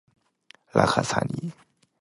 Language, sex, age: Chinese, male, 19-29